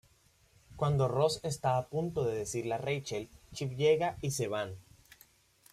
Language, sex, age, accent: Spanish, male, 19-29, Caribe: Cuba, Venezuela, Puerto Rico, República Dominicana, Panamá, Colombia caribeña, México caribeño, Costa del golfo de México